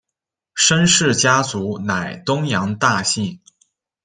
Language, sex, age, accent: Chinese, male, 19-29, 出生地：山西省